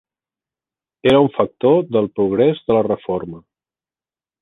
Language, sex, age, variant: Catalan, male, 50-59, Central